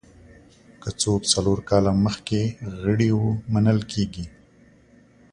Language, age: Pashto, 30-39